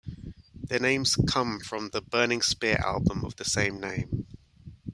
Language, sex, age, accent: English, male, 30-39, England English